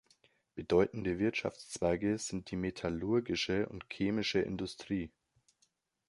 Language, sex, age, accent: German, male, 19-29, Deutschland Deutsch